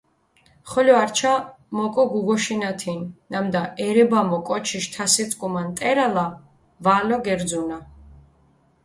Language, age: Mingrelian, 40-49